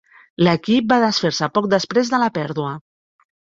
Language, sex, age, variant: Catalan, female, 40-49, Central